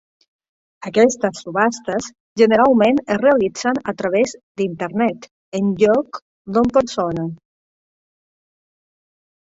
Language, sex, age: Catalan, female, 40-49